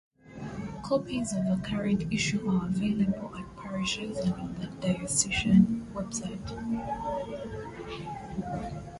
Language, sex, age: English, female, 19-29